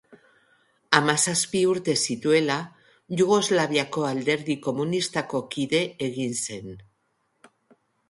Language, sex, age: Basque, female, 50-59